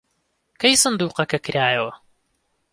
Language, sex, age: Central Kurdish, male, 19-29